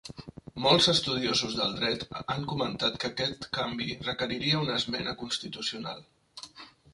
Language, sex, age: Catalan, male, 40-49